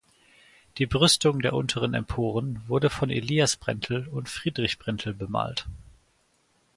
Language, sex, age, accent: German, male, 19-29, Deutschland Deutsch